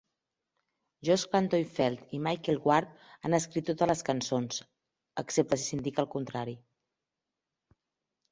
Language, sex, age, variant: Catalan, female, 40-49, Central